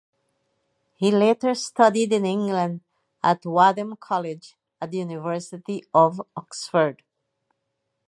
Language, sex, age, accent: English, female, 50-59, England English